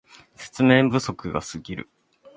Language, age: Japanese, 19-29